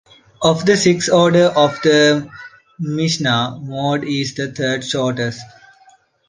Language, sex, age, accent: English, male, 30-39, India and South Asia (India, Pakistan, Sri Lanka)